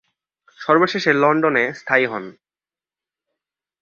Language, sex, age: Bengali, male, 19-29